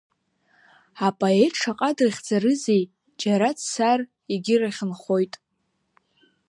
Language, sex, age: Abkhazian, female, under 19